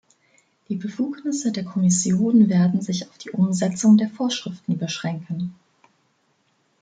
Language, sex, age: German, female, 19-29